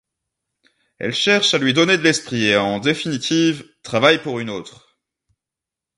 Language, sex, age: French, male, 30-39